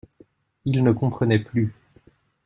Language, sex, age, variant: French, male, 19-29, Français de métropole